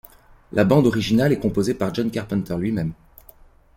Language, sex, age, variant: French, male, 30-39, Français de métropole